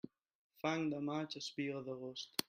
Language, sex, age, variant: Catalan, male, 19-29, Central